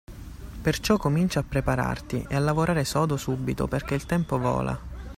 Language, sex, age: Italian, male, 19-29